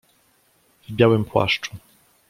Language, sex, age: Polish, male, 40-49